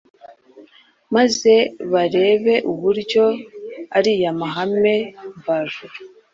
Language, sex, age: Kinyarwanda, female, 19-29